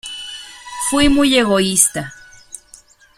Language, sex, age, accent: Spanish, female, 40-49, México